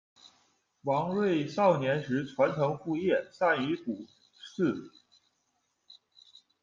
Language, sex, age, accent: Chinese, male, 19-29, 出生地：辽宁省